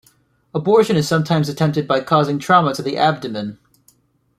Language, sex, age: English, male, 19-29